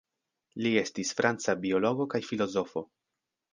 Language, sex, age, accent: Esperanto, male, under 19, Internacia